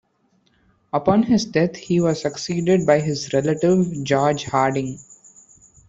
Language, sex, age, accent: English, male, 19-29, India and South Asia (India, Pakistan, Sri Lanka)